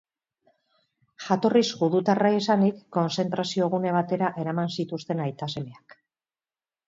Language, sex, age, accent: Basque, female, 50-59, Mendebalekoa (Araba, Bizkaia, Gipuzkoako mendebaleko herri batzuk)